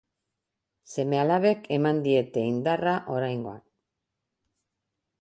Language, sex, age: Basque, female, 60-69